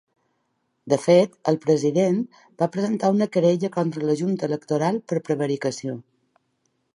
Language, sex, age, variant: Catalan, female, 40-49, Balear